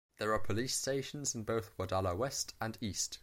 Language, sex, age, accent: English, male, under 19, England English